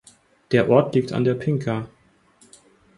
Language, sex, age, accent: German, male, 30-39, Deutschland Deutsch